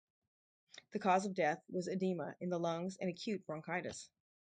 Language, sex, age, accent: English, female, 50-59, United States English